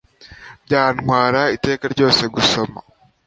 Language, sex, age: Kinyarwanda, male, under 19